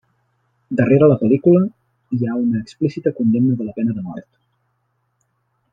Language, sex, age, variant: Catalan, male, 40-49, Central